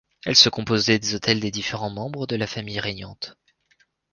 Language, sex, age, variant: French, male, 19-29, Français de métropole